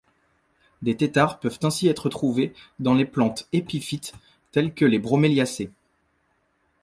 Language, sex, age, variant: French, male, 19-29, Français de métropole